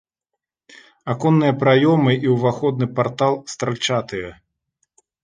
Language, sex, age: Belarusian, male, 40-49